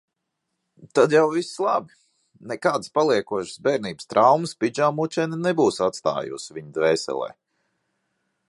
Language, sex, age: Latvian, male, 19-29